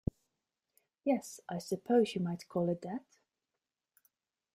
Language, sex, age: English, female, 40-49